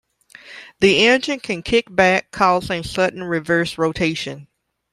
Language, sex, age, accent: English, female, 30-39, United States English